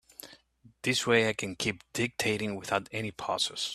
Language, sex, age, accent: English, male, 50-59, United States English